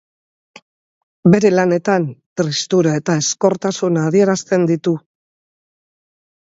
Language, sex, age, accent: Basque, female, 60-69, Mendebalekoa (Araba, Bizkaia, Gipuzkoako mendebaleko herri batzuk)